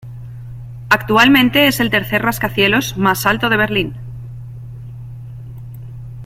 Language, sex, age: Spanish, female, 40-49